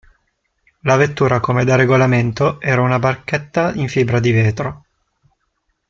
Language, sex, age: Italian, male, 19-29